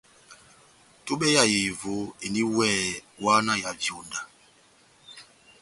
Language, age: Batanga, 40-49